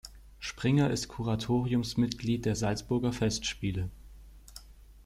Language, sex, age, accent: German, male, under 19, Deutschland Deutsch